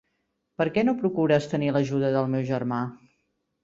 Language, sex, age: Catalan, female, 50-59